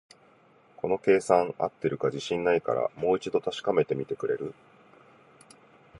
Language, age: Japanese, 50-59